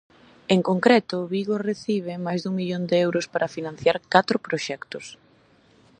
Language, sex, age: Galician, female, 19-29